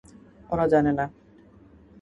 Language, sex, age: Bengali, male, 19-29